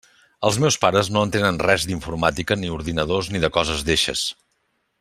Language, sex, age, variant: Catalan, male, 60-69, Central